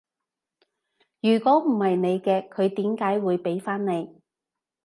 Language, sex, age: Cantonese, female, 30-39